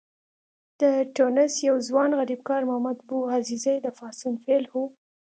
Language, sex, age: Pashto, female, 19-29